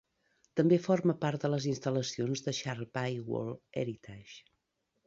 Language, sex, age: Catalan, female, 50-59